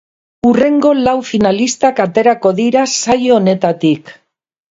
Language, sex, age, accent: Basque, female, 60-69, Mendebalekoa (Araba, Bizkaia, Gipuzkoako mendebaleko herri batzuk)